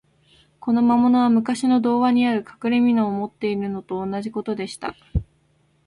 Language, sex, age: Japanese, female, 19-29